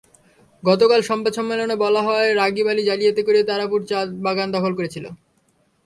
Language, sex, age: Bengali, male, under 19